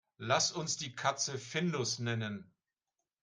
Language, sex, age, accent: German, male, 60-69, Deutschland Deutsch